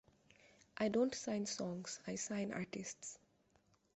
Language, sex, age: English, female, 19-29